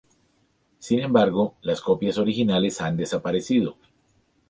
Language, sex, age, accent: Spanish, male, 40-49, Andino-Pacífico: Colombia, Perú, Ecuador, oeste de Bolivia y Venezuela andina